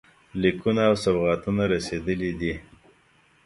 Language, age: Pashto, 30-39